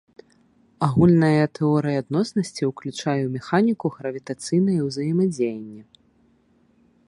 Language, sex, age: Belarusian, female, 30-39